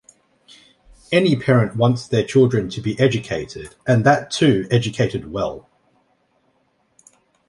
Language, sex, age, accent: English, male, 30-39, Australian English